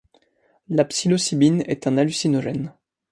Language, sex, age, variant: French, male, 19-29, Français de métropole